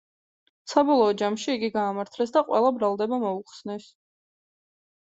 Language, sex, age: Georgian, female, 19-29